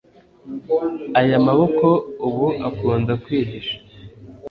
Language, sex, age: Kinyarwanda, male, 19-29